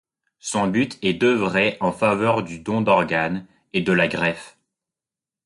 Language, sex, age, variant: French, male, 19-29, Français de métropole